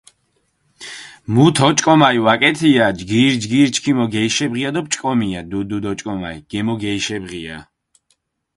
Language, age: Mingrelian, 19-29